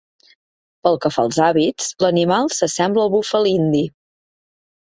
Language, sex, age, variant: Catalan, female, 40-49, Central